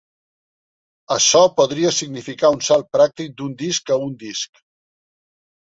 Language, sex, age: Catalan, male, 50-59